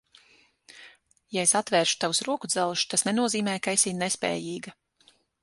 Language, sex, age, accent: Latvian, female, 30-39, Kurzeme